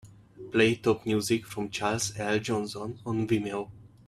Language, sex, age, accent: English, male, 19-29, England English